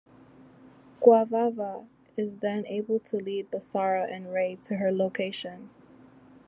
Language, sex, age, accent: English, female, 19-29, United States English